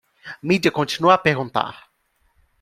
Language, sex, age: Portuguese, male, 19-29